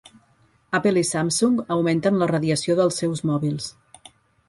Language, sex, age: Catalan, female, 50-59